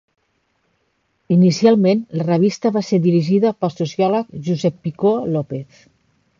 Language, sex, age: Catalan, female, 50-59